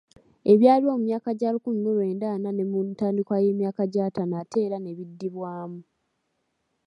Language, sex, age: Ganda, female, 19-29